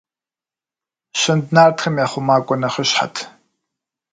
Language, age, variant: Kabardian, 30-39, Адыгэбзэ (Къэбэрдей, Кирил, псоми зэдай)